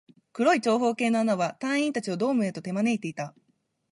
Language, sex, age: Japanese, female, 19-29